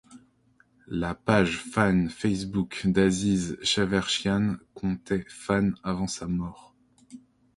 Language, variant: French, Français de métropole